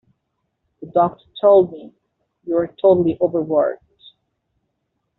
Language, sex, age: English, male, 19-29